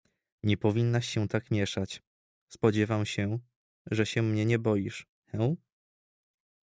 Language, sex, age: Polish, male, 19-29